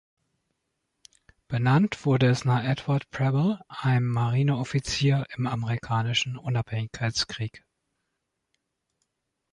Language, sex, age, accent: German, male, 40-49, Deutschland Deutsch